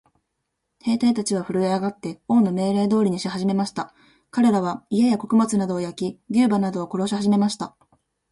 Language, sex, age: Japanese, female, 19-29